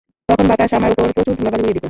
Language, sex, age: Bengali, female, 19-29